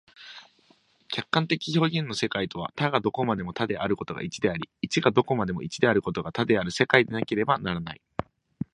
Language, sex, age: Japanese, male, 19-29